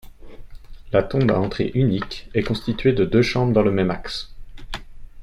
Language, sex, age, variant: French, male, 30-39, Français de métropole